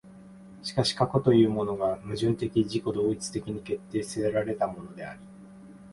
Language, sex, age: Japanese, male, 19-29